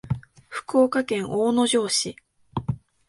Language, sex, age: Japanese, female, under 19